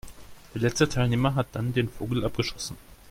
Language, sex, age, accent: German, male, under 19, Deutschland Deutsch